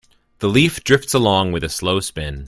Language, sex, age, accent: English, male, 40-49, United States English